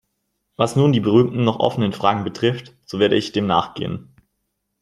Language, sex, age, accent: German, male, 19-29, Deutschland Deutsch